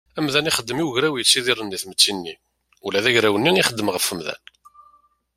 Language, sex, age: Kabyle, male, 40-49